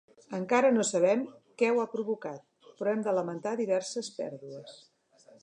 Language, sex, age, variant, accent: Catalan, female, 60-69, Central, central